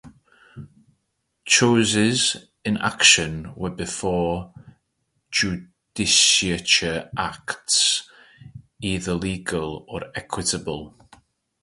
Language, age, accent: English, 30-39, Welsh English